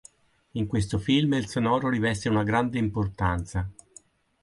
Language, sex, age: Italian, male, 50-59